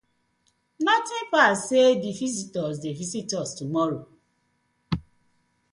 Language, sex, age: Nigerian Pidgin, female, 40-49